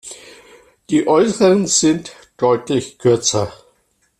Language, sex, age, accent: German, male, 60-69, Deutschland Deutsch